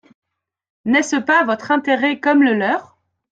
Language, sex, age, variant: French, female, 30-39, Français de métropole